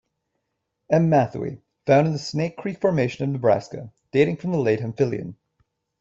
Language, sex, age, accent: English, male, 19-29, United States English